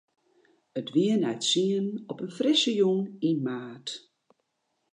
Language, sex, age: Western Frisian, female, 60-69